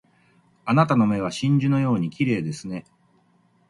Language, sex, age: Japanese, male, 50-59